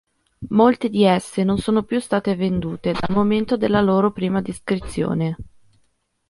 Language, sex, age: Italian, female, 30-39